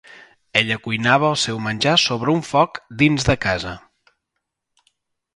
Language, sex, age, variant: Catalan, male, 50-59, Central